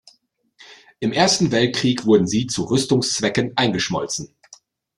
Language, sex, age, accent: German, male, 40-49, Deutschland Deutsch